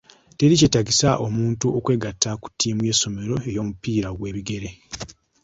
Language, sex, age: Ganda, male, 19-29